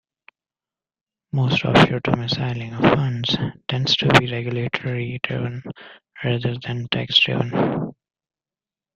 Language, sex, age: English, male, 19-29